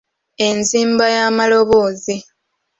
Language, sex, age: Ganda, female, 19-29